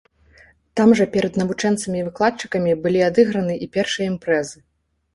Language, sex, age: Belarusian, female, 30-39